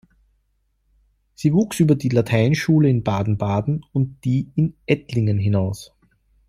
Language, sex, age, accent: German, male, 19-29, Österreichisches Deutsch